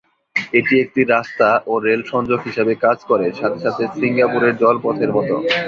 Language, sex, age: Bengali, male, 19-29